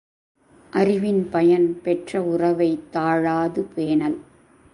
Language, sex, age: Tamil, female, 40-49